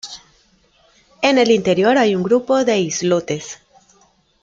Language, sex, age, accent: Spanish, female, 30-39, Andino-Pacífico: Colombia, Perú, Ecuador, oeste de Bolivia y Venezuela andina